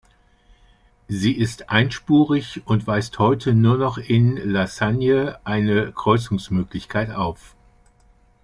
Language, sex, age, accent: German, male, 60-69, Deutschland Deutsch